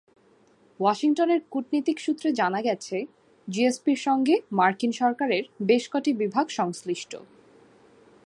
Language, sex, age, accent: Bengali, female, 19-29, প্রমিত